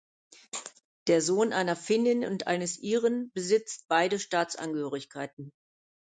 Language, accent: German, Deutschland Deutsch